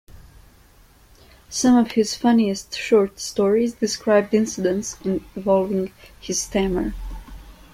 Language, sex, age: English, female, 19-29